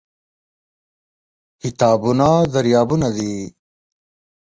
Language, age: Pashto, 30-39